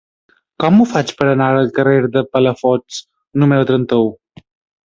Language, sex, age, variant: Catalan, male, 30-39, Balear